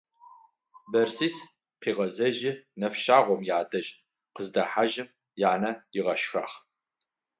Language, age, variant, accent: Adyghe, 40-49, Адыгабзэ (Кирил, пстэумэ зэдыряе), Бжъэдыгъу (Bjeduğ)